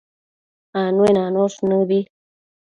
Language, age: Matsés, 30-39